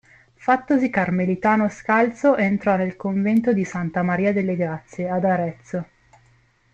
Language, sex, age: Italian, female, 19-29